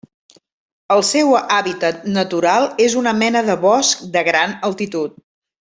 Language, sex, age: Catalan, female, 50-59